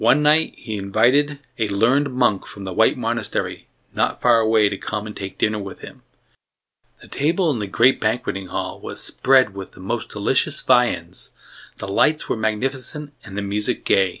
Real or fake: real